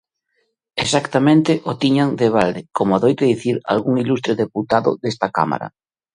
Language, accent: Galician, Oriental (común en zona oriental)